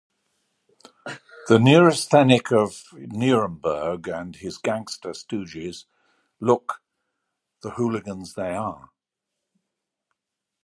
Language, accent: English, England English